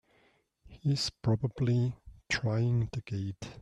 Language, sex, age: English, male, 40-49